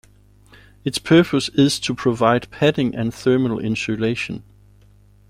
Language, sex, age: English, male, 40-49